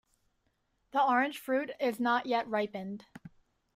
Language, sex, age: English, female, 19-29